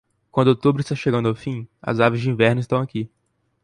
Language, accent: Portuguese, Mineiro